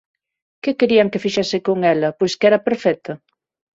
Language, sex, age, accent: Galician, female, 30-39, Normativo (estándar); Neofalante